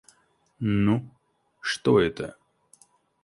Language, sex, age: Russian, male, 19-29